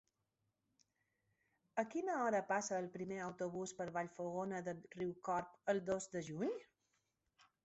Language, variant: Catalan, Balear